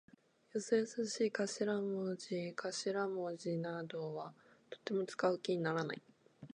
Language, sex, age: Japanese, female, 19-29